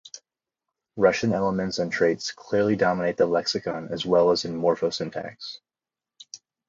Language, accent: English, United States English